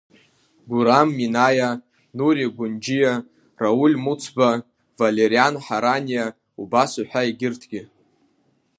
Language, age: Abkhazian, under 19